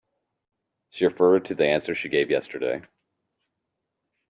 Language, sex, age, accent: English, male, 30-39, United States English